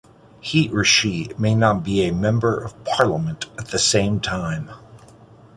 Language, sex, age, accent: English, male, 50-59, United States English